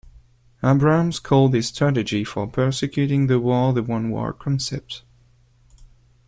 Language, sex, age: English, male, 19-29